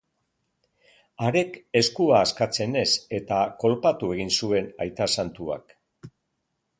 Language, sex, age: Basque, male, 60-69